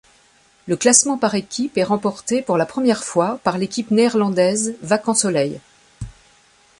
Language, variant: French, Français de métropole